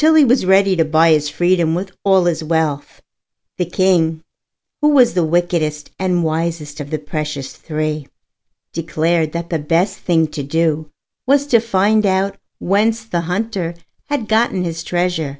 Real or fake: real